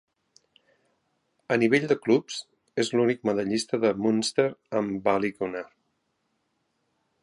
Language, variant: Catalan, Central